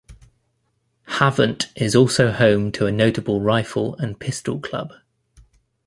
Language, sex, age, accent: English, male, 30-39, England English